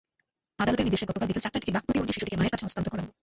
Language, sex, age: Bengali, female, 19-29